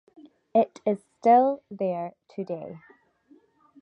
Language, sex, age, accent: English, female, 19-29, Scottish English